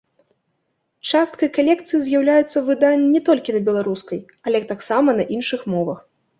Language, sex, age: Belarusian, female, 19-29